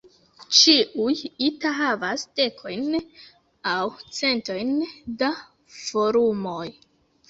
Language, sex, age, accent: Esperanto, female, 19-29, Internacia